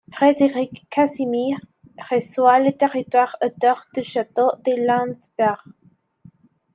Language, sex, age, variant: French, female, 19-29, Français de métropole